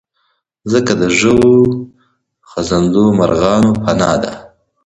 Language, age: Pashto, 19-29